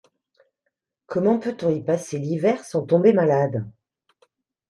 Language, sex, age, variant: French, female, 50-59, Français de métropole